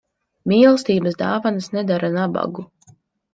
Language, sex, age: Latvian, female, under 19